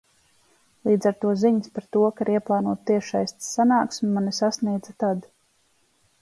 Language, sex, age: Latvian, female, 30-39